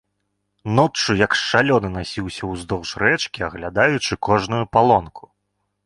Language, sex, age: Belarusian, male, 19-29